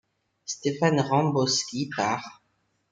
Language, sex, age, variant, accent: French, male, 19-29, Français des départements et régions d'outre-mer, Français de Guadeloupe